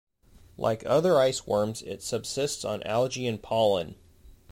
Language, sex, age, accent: English, male, 30-39, United States English